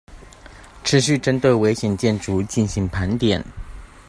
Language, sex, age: Chinese, male, 19-29